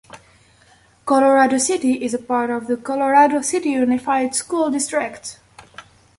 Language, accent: English, United States English